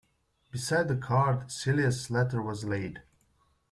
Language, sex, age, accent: English, male, 19-29, United States English